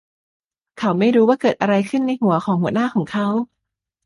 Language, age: Thai, 19-29